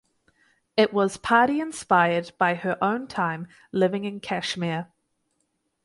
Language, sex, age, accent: English, female, 19-29, New Zealand English